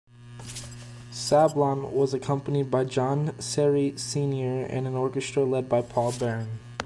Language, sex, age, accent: English, male, 19-29, United States English